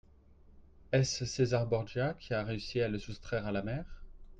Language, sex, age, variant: French, male, 30-39, Français de métropole